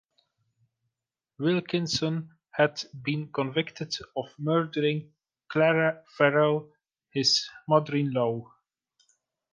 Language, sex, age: English, male, 40-49